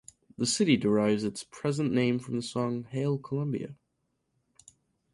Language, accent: English, United States English